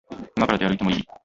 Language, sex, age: Japanese, male, 19-29